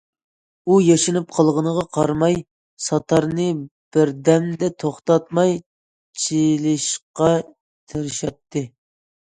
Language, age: Uyghur, 19-29